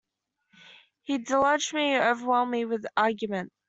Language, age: English, under 19